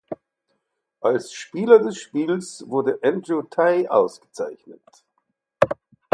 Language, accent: German, Deutschland Deutsch